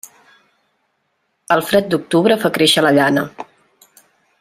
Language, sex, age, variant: Catalan, female, 40-49, Central